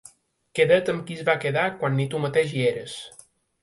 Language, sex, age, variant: Catalan, male, 30-39, Balear